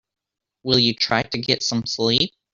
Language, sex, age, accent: English, male, 19-29, United States English